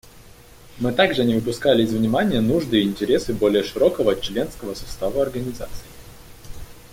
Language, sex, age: Russian, male, 19-29